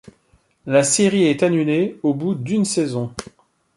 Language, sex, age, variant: French, male, 40-49, Français de métropole